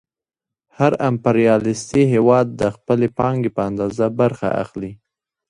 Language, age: Pashto, 19-29